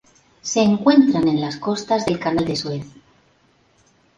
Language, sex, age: Spanish, female, 50-59